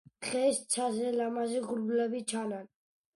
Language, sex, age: Georgian, female, 30-39